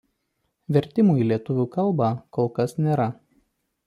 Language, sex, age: Lithuanian, male, 30-39